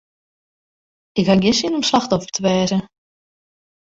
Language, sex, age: Western Frisian, female, under 19